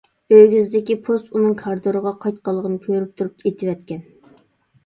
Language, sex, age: Uyghur, female, 30-39